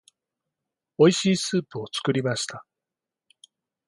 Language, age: Japanese, 50-59